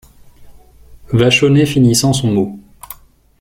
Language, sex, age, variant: French, male, 30-39, Français de métropole